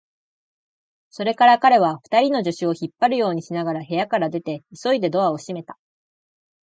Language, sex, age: Japanese, female, 19-29